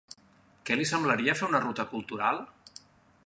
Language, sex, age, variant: Catalan, male, 40-49, Central